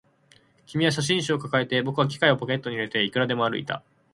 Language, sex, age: Japanese, male, 19-29